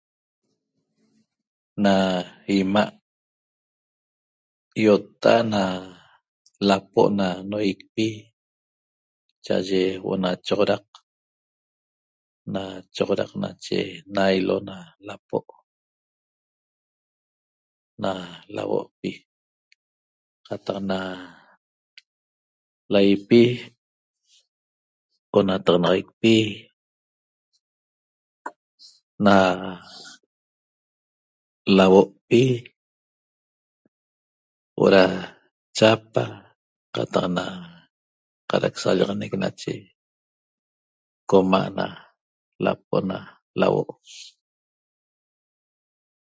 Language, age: Toba, 60-69